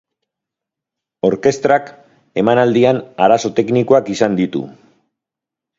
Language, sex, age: Basque, male, 40-49